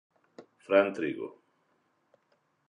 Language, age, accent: Galician, 60-69, Normativo (estándar)